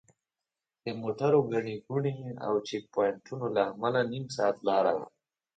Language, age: Pashto, under 19